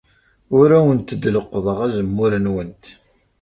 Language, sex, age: Kabyle, male, 30-39